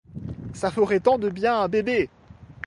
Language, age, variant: French, 19-29, Français de métropole